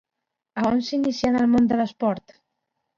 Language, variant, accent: Catalan, Central, central